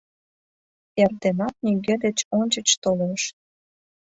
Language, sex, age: Mari, female, 19-29